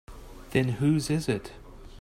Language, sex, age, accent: English, male, 19-29, United States English